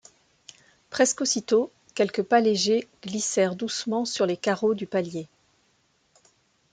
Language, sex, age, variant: French, female, 40-49, Français de métropole